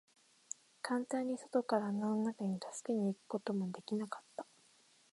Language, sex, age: Japanese, female, 19-29